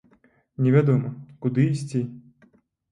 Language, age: Belarusian, 19-29